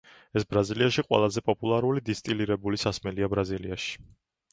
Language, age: Georgian, under 19